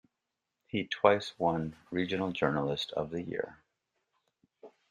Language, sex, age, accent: English, female, 50-59, United States English